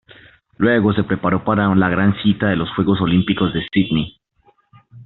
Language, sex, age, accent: Spanish, male, 19-29, Andino-Pacífico: Colombia, Perú, Ecuador, oeste de Bolivia y Venezuela andina